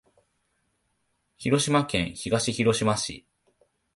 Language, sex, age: Japanese, male, 19-29